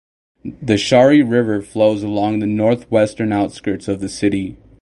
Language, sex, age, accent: English, male, 19-29, United States English